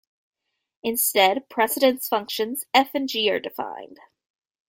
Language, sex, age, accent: English, female, 19-29, United States English